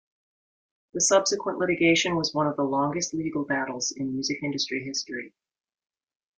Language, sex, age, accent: English, female, 50-59, United States English